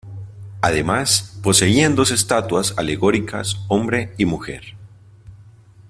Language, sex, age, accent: Spanish, male, 19-29, Andino-Pacífico: Colombia, Perú, Ecuador, oeste de Bolivia y Venezuela andina